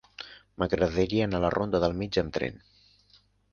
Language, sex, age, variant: Catalan, male, under 19, Central